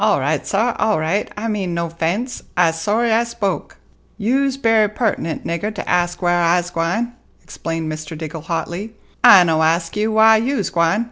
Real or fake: real